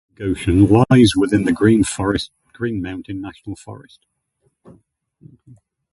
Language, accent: English, England English